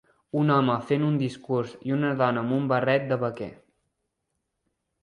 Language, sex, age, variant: Catalan, male, 19-29, Central